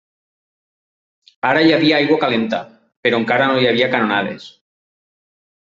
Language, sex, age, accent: Catalan, male, 40-49, valencià